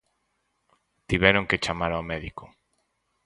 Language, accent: Galician, Normativo (estándar)